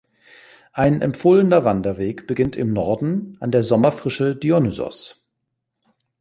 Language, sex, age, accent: German, male, 40-49, Deutschland Deutsch